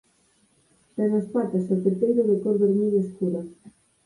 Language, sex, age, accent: Galician, female, 30-39, Normativo (estándar)